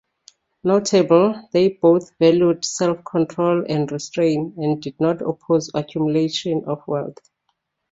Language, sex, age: English, female, 40-49